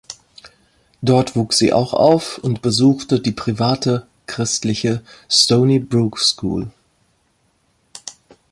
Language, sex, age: German, female, 50-59